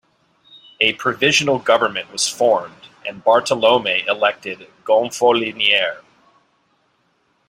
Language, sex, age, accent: English, male, 40-49, United States English